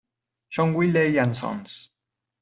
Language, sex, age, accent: Spanish, male, 30-39, Rioplatense: Argentina, Uruguay, este de Bolivia, Paraguay